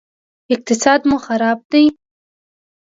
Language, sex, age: Pashto, female, 19-29